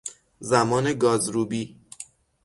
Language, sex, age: Persian, male, 19-29